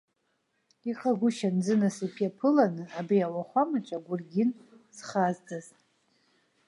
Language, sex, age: Abkhazian, female, 50-59